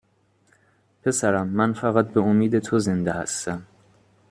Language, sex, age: Persian, male, 19-29